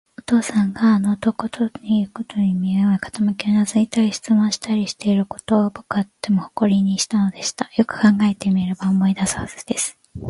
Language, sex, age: Japanese, female, 19-29